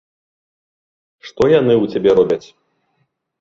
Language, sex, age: Belarusian, male, 40-49